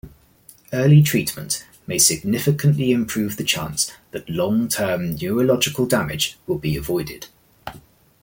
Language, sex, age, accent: English, male, 40-49, England English